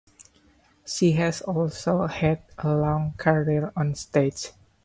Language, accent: English, Malaysian English